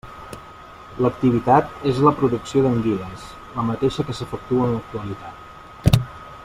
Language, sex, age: Catalan, male, 19-29